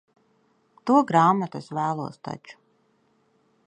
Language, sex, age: Latvian, female, 40-49